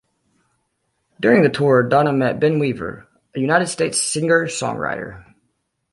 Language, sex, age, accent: English, male, 19-29, Irish English